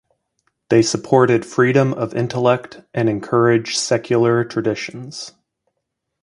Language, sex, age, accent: English, male, 30-39, United States English